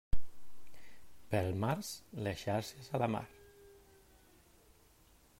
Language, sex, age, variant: Catalan, male, 30-39, Central